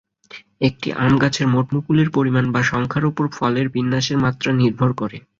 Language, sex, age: Bengali, male, 19-29